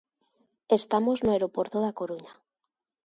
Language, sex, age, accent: Galician, female, 19-29, Normativo (estándar)